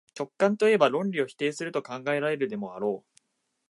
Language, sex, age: Japanese, male, 19-29